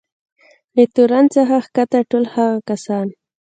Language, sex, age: Pashto, female, 19-29